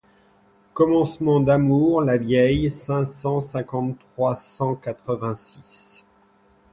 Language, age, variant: French, 50-59, Français de métropole